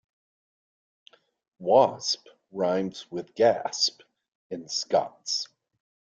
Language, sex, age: English, male, 40-49